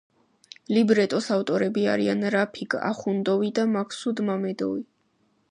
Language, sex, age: Georgian, female, under 19